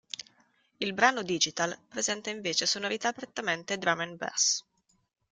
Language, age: Italian, 19-29